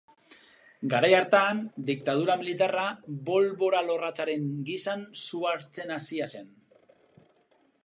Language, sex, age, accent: Basque, male, 30-39, Mendebalekoa (Araba, Bizkaia, Gipuzkoako mendebaleko herri batzuk)